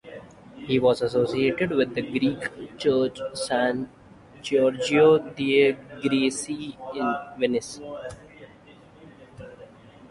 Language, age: English, 19-29